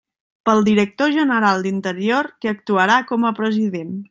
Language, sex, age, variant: Catalan, female, 19-29, Central